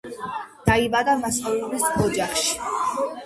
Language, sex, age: Georgian, female, under 19